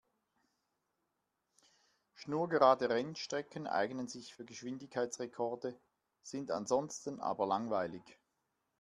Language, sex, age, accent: German, male, 50-59, Schweizerdeutsch